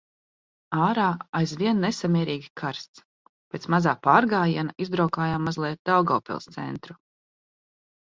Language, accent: Latvian, nav